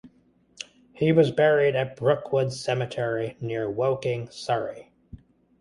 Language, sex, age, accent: English, male, 30-39, United States English